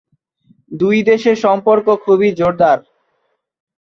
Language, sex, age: Bengali, male, 19-29